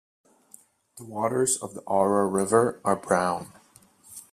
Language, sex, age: English, male, 19-29